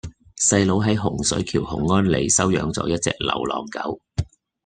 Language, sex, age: Cantonese, male, 40-49